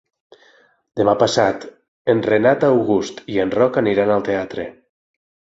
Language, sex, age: Catalan, male, 40-49